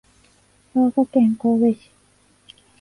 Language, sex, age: Japanese, female, 19-29